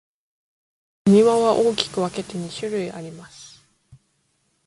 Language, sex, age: Japanese, female, 19-29